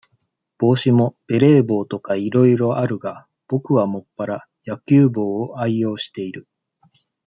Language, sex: Japanese, male